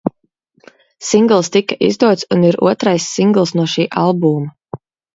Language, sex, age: Latvian, female, 30-39